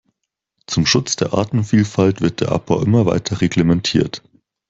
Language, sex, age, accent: German, male, 19-29, Deutschland Deutsch